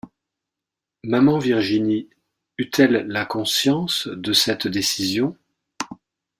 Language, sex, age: French, male, 40-49